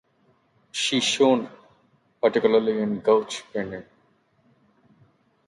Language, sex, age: English, male, 19-29